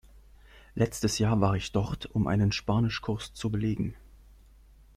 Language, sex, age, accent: German, male, 19-29, Deutschland Deutsch